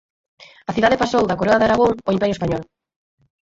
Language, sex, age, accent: Galician, female, 19-29, Atlántico (seseo e gheada)